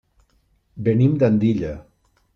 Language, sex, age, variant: Catalan, male, 40-49, Nord-Occidental